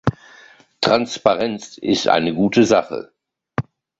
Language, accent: German, Deutschland Deutsch